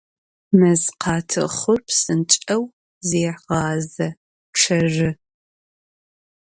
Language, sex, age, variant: Adyghe, female, 19-29, Адыгабзэ (Кирил, пстэумэ зэдыряе)